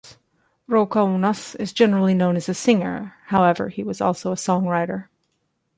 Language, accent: English, United States English